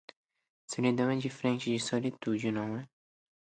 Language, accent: Portuguese, Paulista